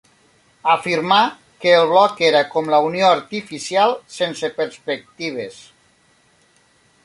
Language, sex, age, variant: Catalan, male, 40-49, Nord-Occidental